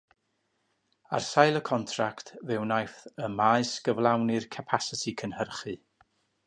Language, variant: Welsh, North-Eastern Welsh